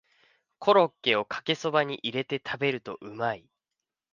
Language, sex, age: Japanese, male, 19-29